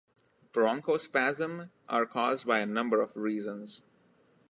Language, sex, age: English, male, 19-29